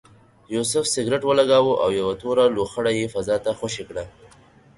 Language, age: Pashto, 19-29